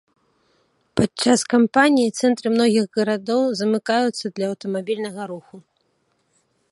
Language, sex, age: Belarusian, female, 30-39